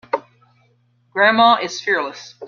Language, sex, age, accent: English, female, 50-59, United States English